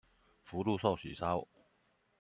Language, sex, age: Chinese, male, 40-49